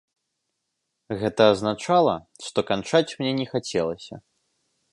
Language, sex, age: Belarusian, male, 19-29